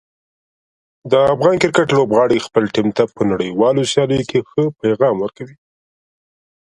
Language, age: Pashto, 19-29